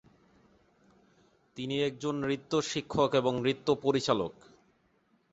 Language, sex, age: Bengali, male, 19-29